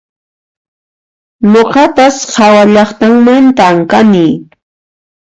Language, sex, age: Puno Quechua, female, 19-29